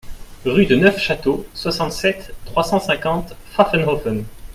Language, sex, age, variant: French, male, 19-29, Français de métropole